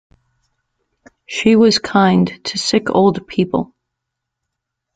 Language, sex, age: English, female, 40-49